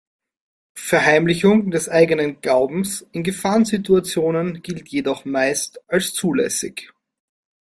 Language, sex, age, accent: German, male, 30-39, Österreichisches Deutsch